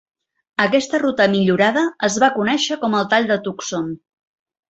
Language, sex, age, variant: Catalan, female, 40-49, Central